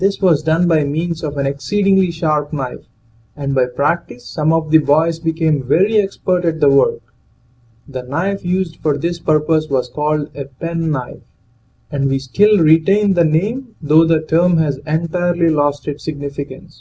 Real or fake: real